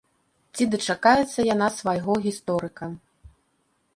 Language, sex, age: Belarusian, female, 40-49